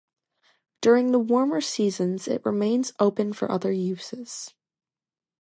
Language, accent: English, United States English